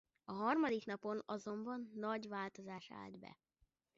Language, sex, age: Hungarian, female, 40-49